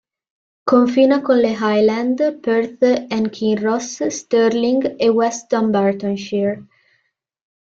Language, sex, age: Italian, female, 19-29